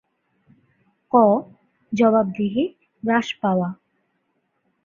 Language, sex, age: Bengali, female, 19-29